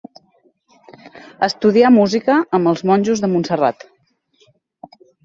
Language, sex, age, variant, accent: Catalan, female, 30-39, Central, Oriental